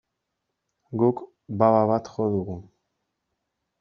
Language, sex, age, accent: Basque, male, 19-29, Erdialdekoa edo Nafarra (Gipuzkoa, Nafarroa)